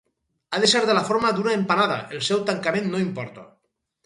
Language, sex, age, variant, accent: Catalan, male, 50-59, Valencià meridional, valencià